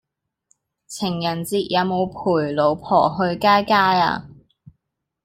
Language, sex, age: Cantonese, female, 19-29